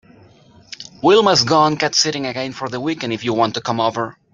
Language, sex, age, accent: English, male, 30-39, United States English